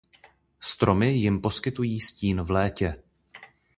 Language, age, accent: Czech, 19-29, pražský